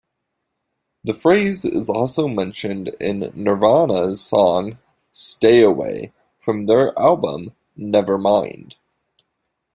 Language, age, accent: English, 19-29, United States English